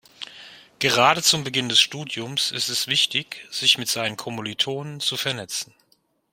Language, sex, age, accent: German, male, 50-59, Deutschland Deutsch